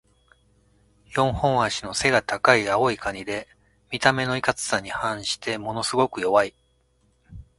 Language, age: Japanese, 50-59